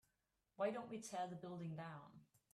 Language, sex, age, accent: English, female, 30-39, England English